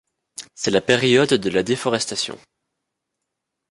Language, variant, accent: French, Français d'Europe, Français de Belgique